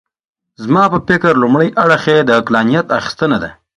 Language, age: Pashto, 19-29